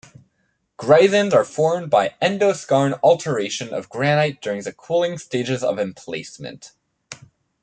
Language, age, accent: English, 19-29, United States English